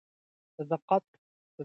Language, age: Pashto, 19-29